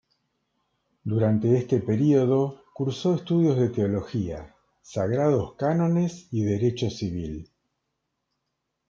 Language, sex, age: Spanish, male, 60-69